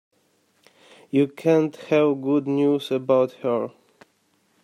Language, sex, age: English, male, 19-29